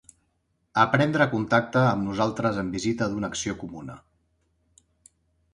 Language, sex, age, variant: Catalan, male, 40-49, Central